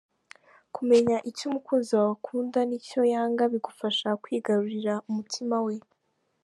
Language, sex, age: Kinyarwanda, female, 19-29